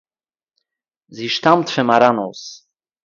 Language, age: Yiddish, 30-39